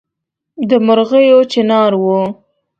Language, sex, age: Pashto, female, 19-29